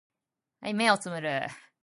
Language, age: Japanese, 19-29